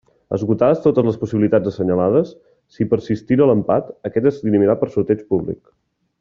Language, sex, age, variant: Catalan, male, 19-29, Central